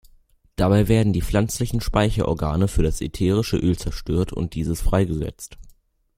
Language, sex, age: German, male, under 19